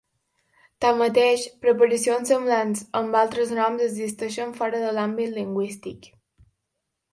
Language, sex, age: Catalan, female, under 19